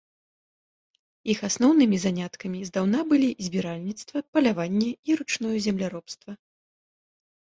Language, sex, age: Belarusian, female, 30-39